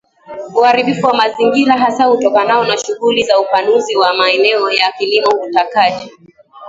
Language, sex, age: Swahili, female, 19-29